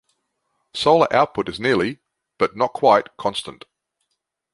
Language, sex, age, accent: English, male, 50-59, Australian English